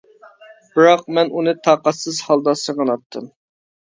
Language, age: Uyghur, 19-29